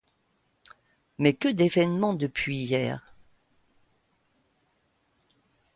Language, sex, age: French, female, 60-69